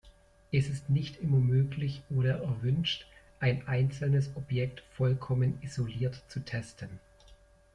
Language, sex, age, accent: German, male, 30-39, Deutschland Deutsch